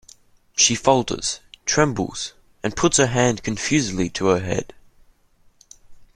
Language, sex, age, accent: English, male, under 19, Australian English